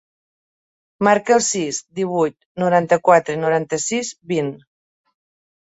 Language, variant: Catalan, Nord-Occidental